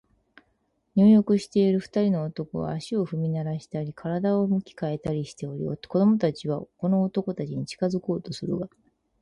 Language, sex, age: Japanese, female, 30-39